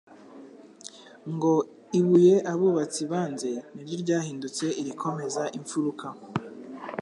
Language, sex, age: Kinyarwanda, male, 19-29